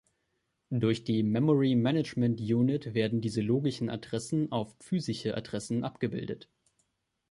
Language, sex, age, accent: German, male, 19-29, Deutschland Deutsch